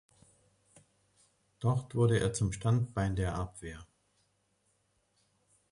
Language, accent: German, Deutschland Deutsch